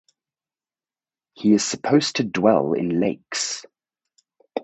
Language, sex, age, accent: English, male, 30-39, United States English